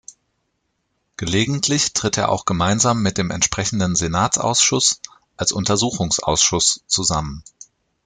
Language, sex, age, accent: German, male, 40-49, Deutschland Deutsch